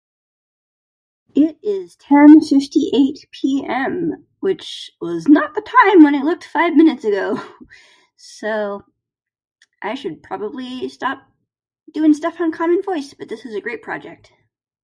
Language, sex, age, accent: English, female, 30-39, United States English